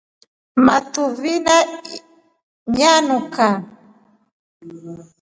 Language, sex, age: Rombo, female, 40-49